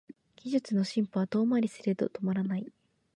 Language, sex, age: Japanese, female, under 19